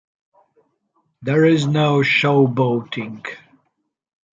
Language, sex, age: English, male, 50-59